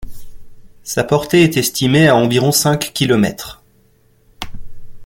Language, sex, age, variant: French, male, 30-39, Français de métropole